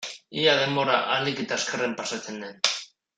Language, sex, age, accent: Basque, male, 40-49, Mendebalekoa (Araba, Bizkaia, Gipuzkoako mendebaleko herri batzuk)